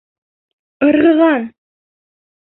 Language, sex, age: Bashkir, female, 19-29